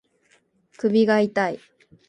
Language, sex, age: Japanese, female, 19-29